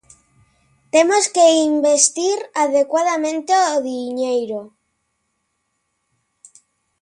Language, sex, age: Galician, male, 50-59